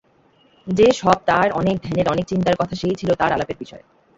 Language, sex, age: Bengali, female, 19-29